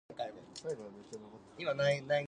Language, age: Japanese, 19-29